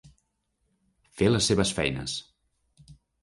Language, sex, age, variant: Catalan, male, 30-39, Central